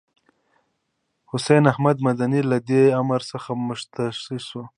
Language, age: Pashto, 19-29